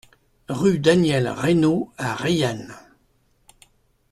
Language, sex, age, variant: French, male, 60-69, Français de métropole